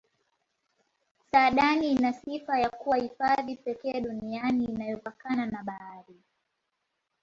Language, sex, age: Swahili, female, 19-29